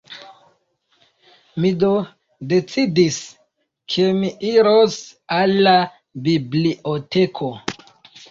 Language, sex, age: Esperanto, male, 19-29